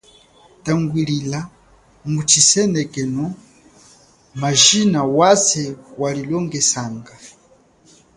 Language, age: Chokwe, 40-49